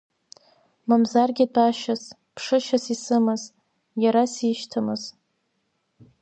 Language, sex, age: Abkhazian, female, 19-29